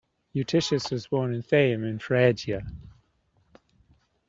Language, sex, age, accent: English, male, 30-39, New Zealand English